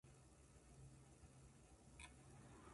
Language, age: Japanese, 19-29